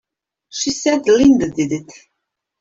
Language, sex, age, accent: English, female, 50-59, Australian English